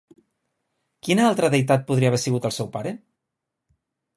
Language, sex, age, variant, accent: Catalan, male, 30-39, Nord-Occidental, nord-occidental